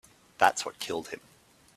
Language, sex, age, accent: English, male, 19-29, Australian English